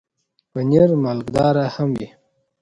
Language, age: Pashto, 30-39